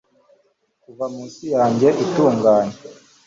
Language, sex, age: Kinyarwanda, male, 19-29